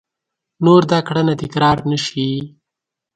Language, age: Pashto, 19-29